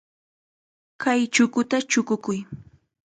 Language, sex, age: Chiquián Ancash Quechua, female, 19-29